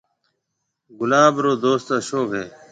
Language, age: Marwari (Pakistan), 40-49